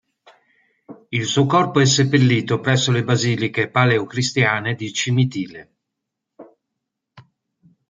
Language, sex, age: Italian, male, 50-59